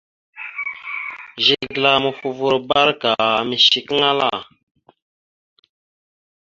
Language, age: Mada (Cameroon), 19-29